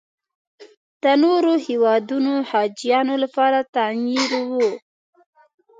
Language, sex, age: Pashto, female, 30-39